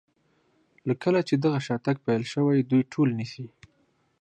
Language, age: Pashto, 19-29